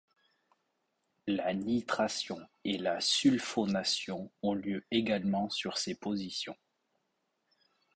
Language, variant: French, Français de métropole